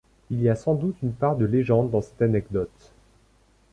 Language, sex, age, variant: French, male, 40-49, Français de métropole